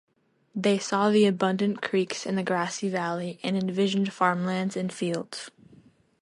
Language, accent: English, United States English